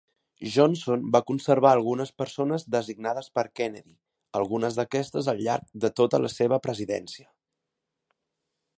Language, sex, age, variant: Catalan, male, 30-39, Central